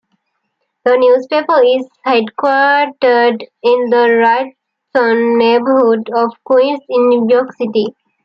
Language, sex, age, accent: English, female, 19-29, United States English